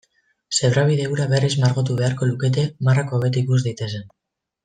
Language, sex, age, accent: Basque, female, 19-29, Mendebalekoa (Araba, Bizkaia, Gipuzkoako mendebaleko herri batzuk)